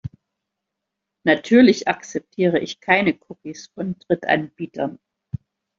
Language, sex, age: German, female, 60-69